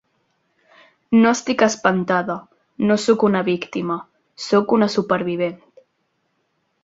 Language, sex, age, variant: Catalan, female, 19-29, Central